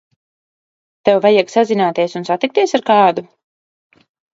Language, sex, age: Latvian, female, 30-39